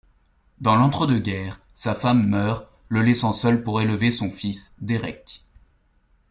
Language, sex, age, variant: French, male, 19-29, Français de métropole